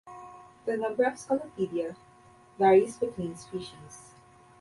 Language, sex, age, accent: English, female, 19-29, Filipino